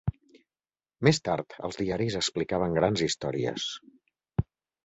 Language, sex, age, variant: Catalan, male, 40-49, Central